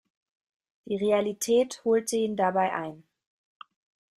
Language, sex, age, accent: German, female, 19-29, Deutschland Deutsch